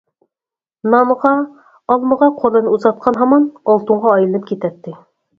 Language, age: Uyghur, 30-39